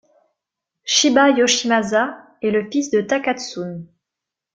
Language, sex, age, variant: French, female, 19-29, Français de métropole